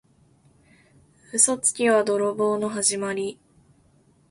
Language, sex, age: Japanese, female, 19-29